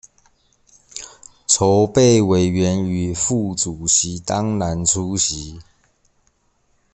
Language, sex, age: Chinese, male, 30-39